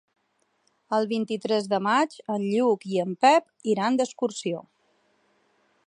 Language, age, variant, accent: Catalan, 30-39, Balear, balear; Palma